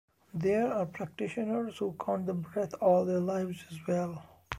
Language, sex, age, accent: English, male, 19-29, India and South Asia (India, Pakistan, Sri Lanka)